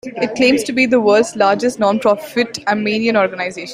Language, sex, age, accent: English, female, 19-29, India and South Asia (India, Pakistan, Sri Lanka)